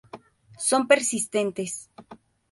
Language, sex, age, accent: Spanish, female, 19-29, México